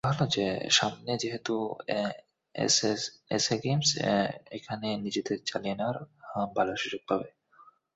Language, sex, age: Bengali, male, 19-29